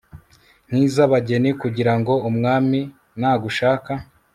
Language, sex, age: Kinyarwanda, male, 19-29